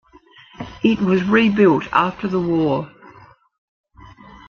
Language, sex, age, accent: English, female, 60-69, Australian English